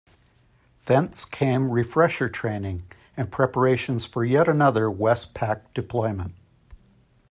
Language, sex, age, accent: English, male, 50-59, United States English